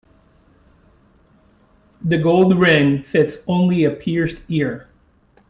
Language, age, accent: English, 40-49, United States English